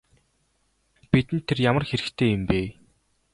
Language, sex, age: Mongolian, male, 19-29